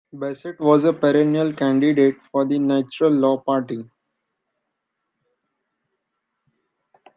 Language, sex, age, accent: English, male, 19-29, India and South Asia (India, Pakistan, Sri Lanka)